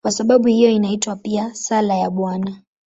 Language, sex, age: Swahili, male, 19-29